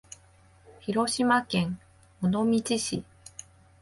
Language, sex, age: Japanese, female, 30-39